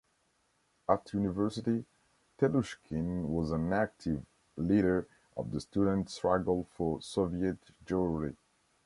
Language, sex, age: English, male, 19-29